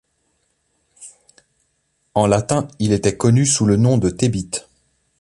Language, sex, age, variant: French, male, 30-39, Français de métropole